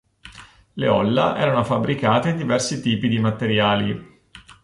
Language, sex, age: Italian, male, 30-39